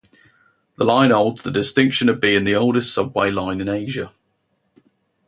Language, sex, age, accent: English, male, 19-29, England English